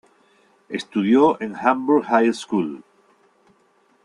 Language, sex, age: Spanish, male, 50-59